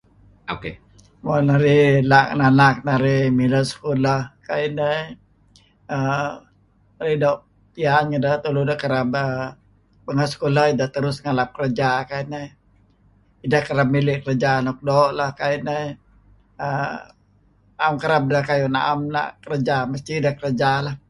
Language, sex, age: Kelabit, male, 70-79